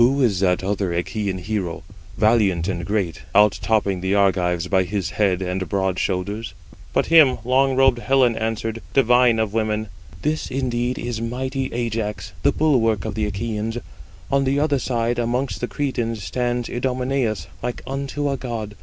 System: none